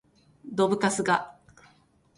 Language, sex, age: Japanese, female, 30-39